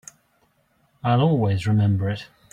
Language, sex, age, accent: English, male, 40-49, England English